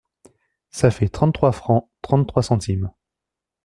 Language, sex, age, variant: French, male, 19-29, Français de métropole